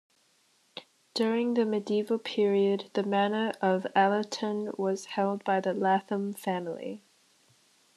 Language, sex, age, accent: English, female, under 19, United States English